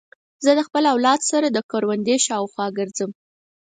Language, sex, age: Pashto, female, under 19